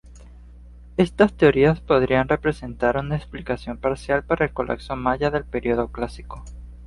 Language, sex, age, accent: Spanish, male, 19-29, Caribe: Cuba, Venezuela, Puerto Rico, República Dominicana, Panamá, Colombia caribeña, México caribeño, Costa del golfo de México